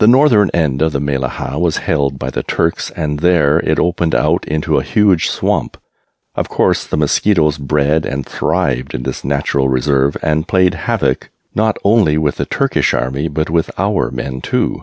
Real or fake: real